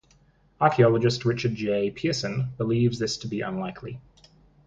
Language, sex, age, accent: English, male, 19-29, Australian English